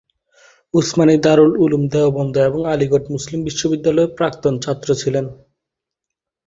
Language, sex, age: Bengali, male, 19-29